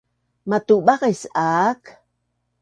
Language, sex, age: Bunun, female, 60-69